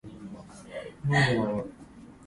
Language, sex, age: Japanese, male, under 19